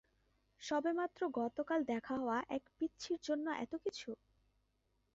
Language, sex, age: Bengali, female, 19-29